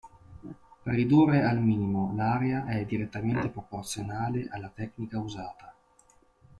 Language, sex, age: Italian, male, 30-39